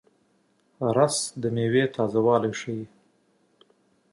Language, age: Pashto, 40-49